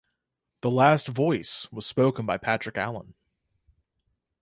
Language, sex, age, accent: English, male, 19-29, United States English